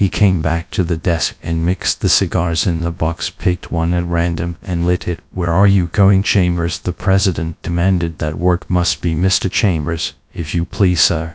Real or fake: fake